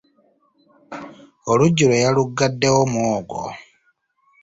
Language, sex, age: Ganda, male, 19-29